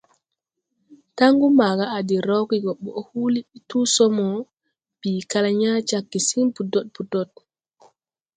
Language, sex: Tupuri, female